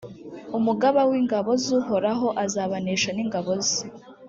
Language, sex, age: Kinyarwanda, female, 19-29